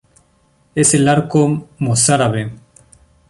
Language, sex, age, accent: Spanish, male, 19-29, Andino-Pacífico: Colombia, Perú, Ecuador, oeste de Bolivia y Venezuela andina